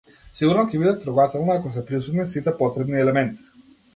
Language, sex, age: Macedonian, male, 19-29